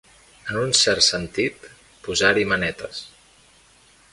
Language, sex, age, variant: Catalan, male, 19-29, Central